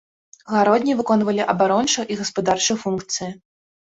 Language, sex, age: Belarusian, female, 30-39